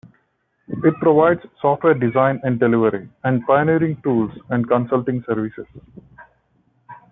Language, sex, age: English, male, 30-39